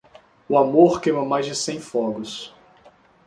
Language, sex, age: Portuguese, male, 40-49